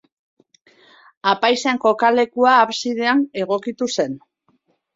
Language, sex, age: Basque, female, 40-49